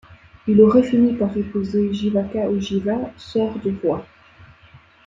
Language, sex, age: French, female, 19-29